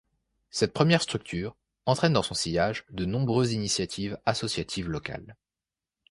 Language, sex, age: French, male, 19-29